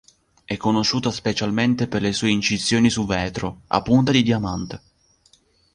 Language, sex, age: Italian, male, 19-29